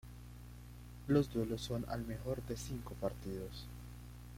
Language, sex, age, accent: Spanish, male, 19-29, Andino-Pacífico: Colombia, Perú, Ecuador, oeste de Bolivia y Venezuela andina